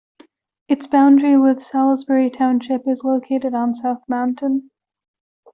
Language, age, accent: English, 19-29, United States English